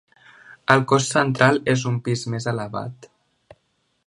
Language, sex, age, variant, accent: Catalan, male, under 19, Central, central